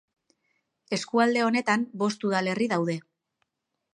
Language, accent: Basque, Mendebalekoa (Araba, Bizkaia, Gipuzkoako mendebaleko herri batzuk)